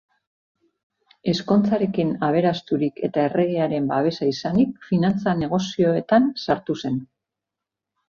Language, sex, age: Basque, female, 40-49